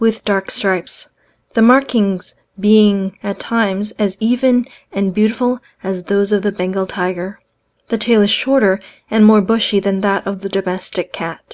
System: none